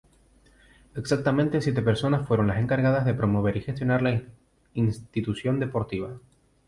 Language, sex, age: Spanish, male, 19-29